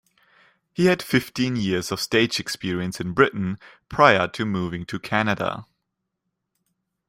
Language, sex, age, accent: English, male, 19-29, United States English